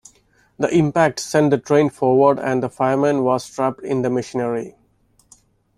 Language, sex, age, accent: English, male, 30-39, India and South Asia (India, Pakistan, Sri Lanka)